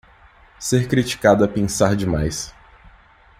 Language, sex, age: Portuguese, male, 19-29